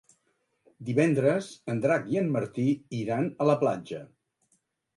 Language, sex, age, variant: Catalan, male, 60-69, Central